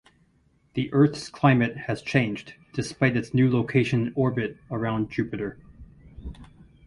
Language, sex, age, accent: English, male, 40-49, United States English